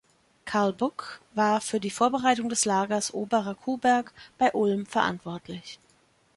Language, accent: German, Deutschland Deutsch